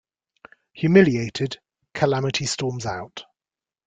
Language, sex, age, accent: English, male, 50-59, England English